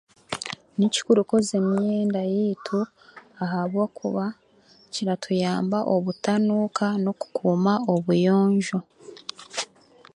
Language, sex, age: Chiga, female, 19-29